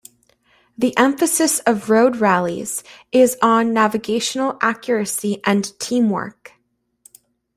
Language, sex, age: English, female, 19-29